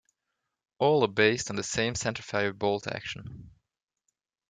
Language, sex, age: English, male, 19-29